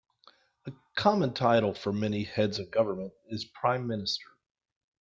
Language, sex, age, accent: English, male, 40-49, United States English